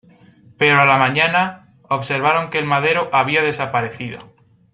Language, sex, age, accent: Spanish, male, 19-29, España: Centro-Sur peninsular (Madrid, Toledo, Castilla-La Mancha)